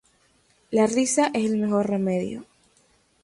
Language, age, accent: Spanish, 19-29, Andino-Pacífico: Colombia, Perú, Ecuador, oeste de Bolivia y Venezuela andina